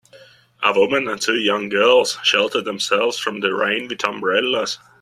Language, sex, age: English, male, 19-29